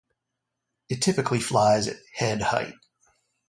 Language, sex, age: English, male, 40-49